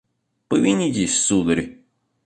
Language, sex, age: Russian, male, 19-29